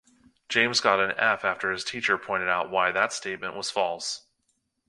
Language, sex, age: English, male, 30-39